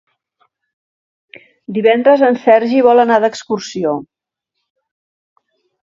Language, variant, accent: Catalan, Central, central